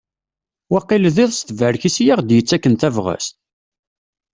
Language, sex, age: Kabyle, male, 30-39